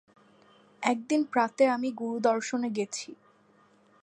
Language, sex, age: Bengali, female, 19-29